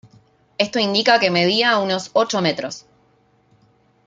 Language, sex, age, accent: Spanish, female, 30-39, Rioplatense: Argentina, Uruguay, este de Bolivia, Paraguay